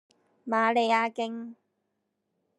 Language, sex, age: Cantonese, female, 30-39